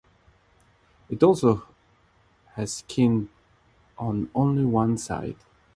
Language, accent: English, United States English